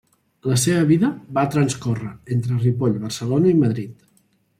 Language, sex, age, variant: Catalan, male, 19-29, Central